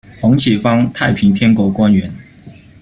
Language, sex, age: Chinese, male, 19-29